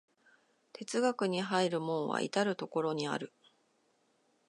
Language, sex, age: Japanese, female, 40-49